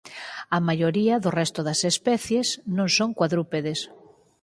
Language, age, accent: Galician, 40-49, Oriental (común en zona oriental)